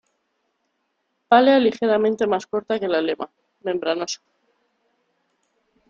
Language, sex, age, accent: Spanish, female, 30-39, España: Centro-Sur peninsular (Madrid, Toledo, Castilla-La Mancha)